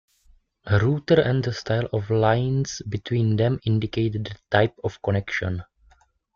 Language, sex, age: English, male, 19-29